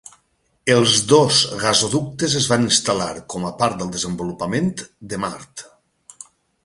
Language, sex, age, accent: Catalan, male, 40-49, valencià